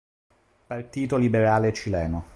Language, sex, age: Italian, male, 30-39